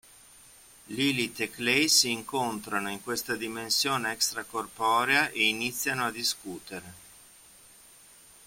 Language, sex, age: Italian, male, 50-59